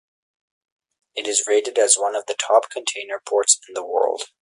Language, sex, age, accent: English, male, under 19, United States English